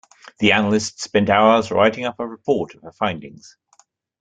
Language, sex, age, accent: English, male, 60-69, England English